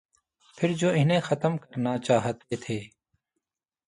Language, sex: Urdu, male